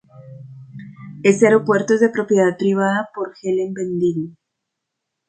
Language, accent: Spanish, Andino-Pacífico: Colombia, Perú, Ecuador, oeste de Bolivia y Venezuela andina